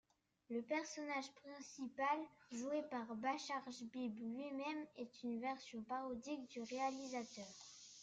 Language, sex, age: French, male, 40-49